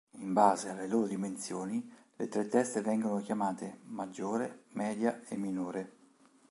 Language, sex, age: Italian, male, 50-59